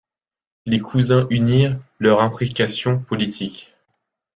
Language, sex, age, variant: French, male, 19-29, Français de métropole